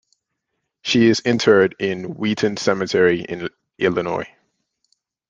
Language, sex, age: English, male, 30-39